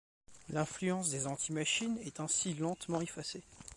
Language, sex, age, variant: French, male, 19-29, Français de métropole